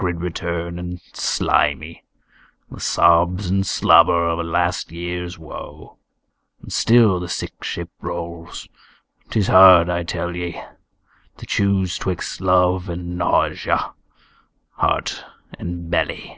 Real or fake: real